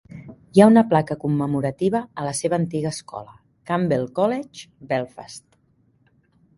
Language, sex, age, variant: Catalan, female, 30-39, Central